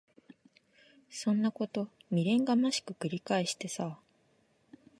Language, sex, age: Japanese, female, 19-29